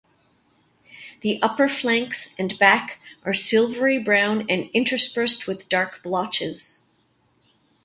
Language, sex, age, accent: English, female, 50-59, Canadian English